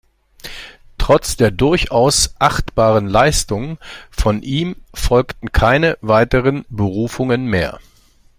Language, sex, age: German, male, 40-49